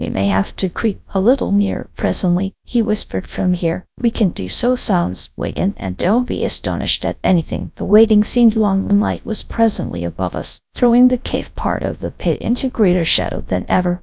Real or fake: fake